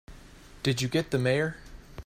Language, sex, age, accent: English, male, 19-29, United States English